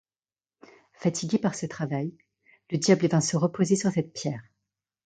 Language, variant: French, Français de métropole